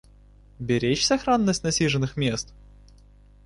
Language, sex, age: Russian, male, 19-29